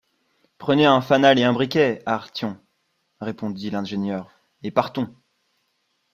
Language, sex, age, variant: French, male, 19-29, Français de métropole